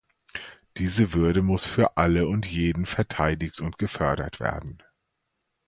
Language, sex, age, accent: German, male, 30-39, Deutschland Deutsch